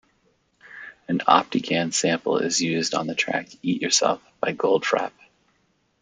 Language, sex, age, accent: English, male, 30-39, United States English